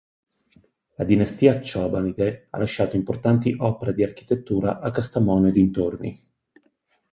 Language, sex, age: Italian, male, 40-49